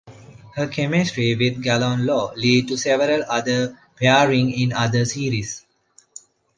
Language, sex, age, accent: English, male, 30-39, India and South Asia (India, Pakistan, Sri Lanka)